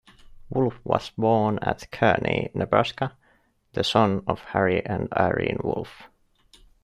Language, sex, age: English, male, 19-29